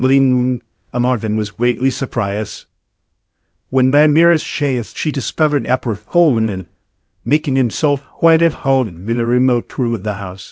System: TTS, VITS